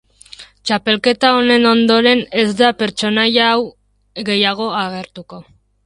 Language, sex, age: Basque, male, 30-39